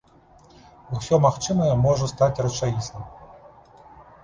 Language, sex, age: Belarusian, male, 40-49